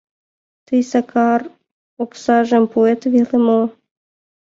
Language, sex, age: Mari, female, under 19